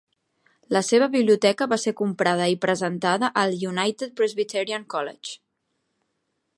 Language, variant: Catalan, Central